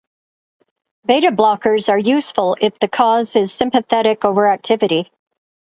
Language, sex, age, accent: English, female, 60-69, United States English